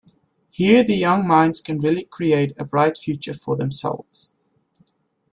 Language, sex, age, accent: English, male, 19-29, Southern African (South Africa, Zimbabwe, Namibia)